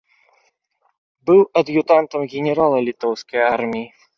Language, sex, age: Belarusian, male, 19-29